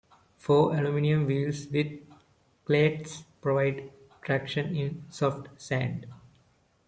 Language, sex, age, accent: English, male, 19-29, India and South Asia (India, Pakistan, Sri Lanka)